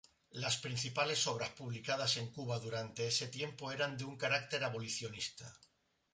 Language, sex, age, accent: Spanish, male, 60-69, España: Sur peninsular (Andalucia, Extremadura, Murcia)